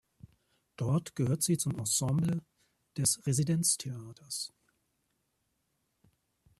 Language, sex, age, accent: German, male, 40-49, Deutschland Deutsch